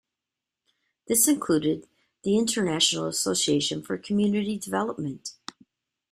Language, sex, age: English, female, 50-59